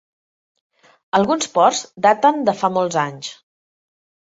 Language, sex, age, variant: Catalan, female, 40-49, Central